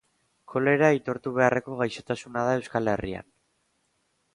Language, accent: Basque, Erdialdekoa edo Nafarra (Gipuzkoa, Nafarroa)